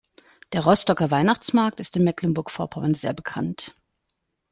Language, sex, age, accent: German, female, 40-49, Deutschland Deutsch